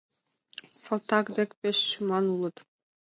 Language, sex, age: Mari, female, 19-29